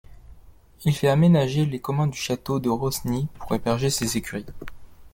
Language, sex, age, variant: French, male, 19-29, Français de métropole